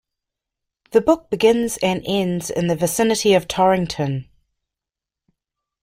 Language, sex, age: English, female, 40-49